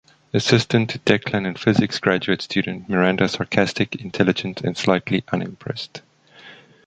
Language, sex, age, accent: English, male, 40-49, Southern African (South Africa, Zimbabwe, Namibia)